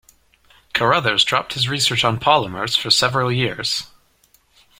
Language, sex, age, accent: English, male, under 19, Canadian English